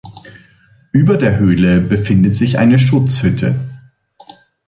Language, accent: German, Deutschland Deutsch